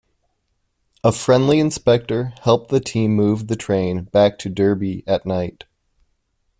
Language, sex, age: English, male, 30-39